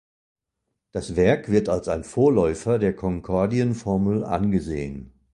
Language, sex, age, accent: German, male, 60-69, Deutschland Deutsch